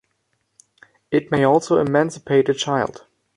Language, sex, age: English, male, under 19